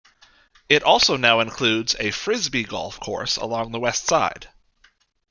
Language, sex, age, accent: English, male, 30-39, Canadian English